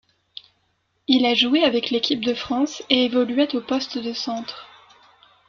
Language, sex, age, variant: French, female, 19-29, Français de métropole